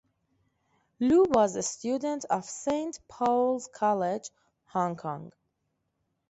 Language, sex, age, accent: English, female, 19-29, United States English